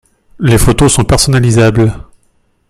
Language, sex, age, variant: French, male, 30-39, Français de métropole